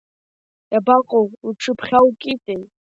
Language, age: Abkhazian, under 19